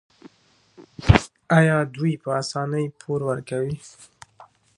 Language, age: Pashto, 19-29